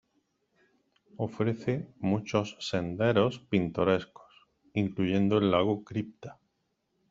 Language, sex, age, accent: Spanish, male, 40-49, España: Sur peninsular (Andalucia, Extremadura, Murcia)